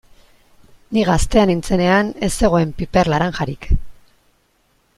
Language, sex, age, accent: Basque, female, 19-29, Mendebalekoa (Araba, Bizkaia, Gipuzkoako mendebaleko herri batzuk)